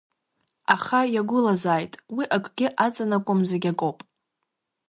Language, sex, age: Abkhazian, female, under 19